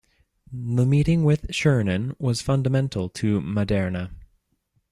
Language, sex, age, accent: English, male, 19-29, United States English